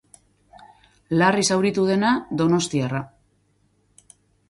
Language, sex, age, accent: Basque, female, 40-49, Mendebalekoa (Araba, Bizkaia, Gipuzkoako mendebaleko herri batzuk)